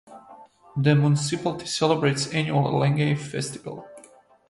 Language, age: English, 19-29